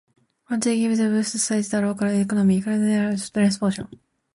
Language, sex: English, female